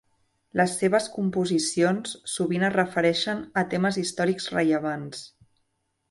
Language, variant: Catalan, Central